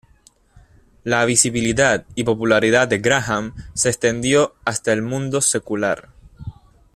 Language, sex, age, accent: Spanish, male, 19-29, Caribe: Cuba, Venezuela, Puerto Rico, República Dominicana, Panamá, Colombia caribeña, México caribeño, Costa del golfo de México